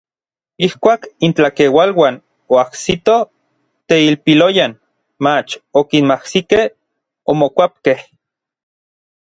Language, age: Orizaba Nahuatl, 30-39